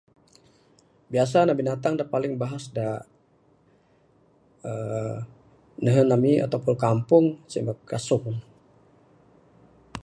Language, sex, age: Bukar-Sadung Bidayuh, male, 60-69